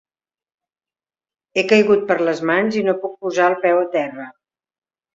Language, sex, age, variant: Catalan, female, 70-79, Central